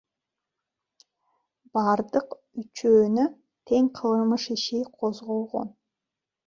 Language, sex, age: Kyrgyz, female, 30-39